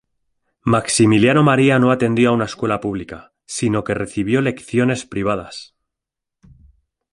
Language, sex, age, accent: Spanish, male, 40-49, España: Centro-Sur peninsular (Madrid, Toledo, Castilla-La Mancha)